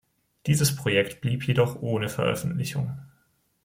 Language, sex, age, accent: German, male, 19-29, Deutschland Deutsch